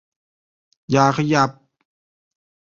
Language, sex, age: Thai, male, 30-39